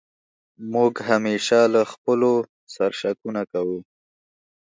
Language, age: Pashto, 19-29